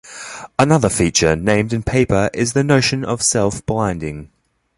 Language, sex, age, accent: English, male, 19-29, Australian English